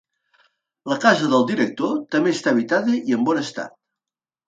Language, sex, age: Catalan, male, 60-69